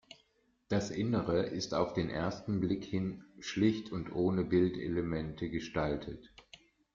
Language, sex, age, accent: German, male, 50-59, Deutschland Deutsch